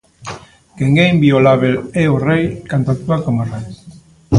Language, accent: Galician, Normativo (estándar)